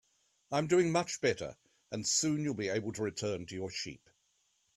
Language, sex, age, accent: English, male, 60-69, Australian English